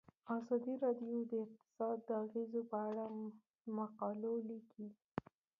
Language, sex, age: Pashto, female, under 19